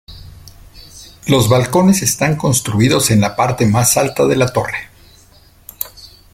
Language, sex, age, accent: Spanish, male, 50-59, México